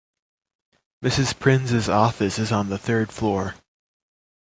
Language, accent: English, United States English